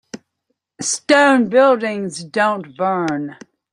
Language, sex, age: English, female, 50-59